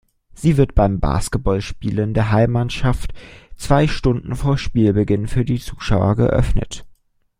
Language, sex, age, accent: German, male, 19-29, Deutschland Deutsch